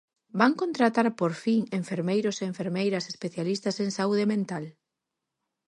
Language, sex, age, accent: Galician, female, 40-49, Normativo (estándar)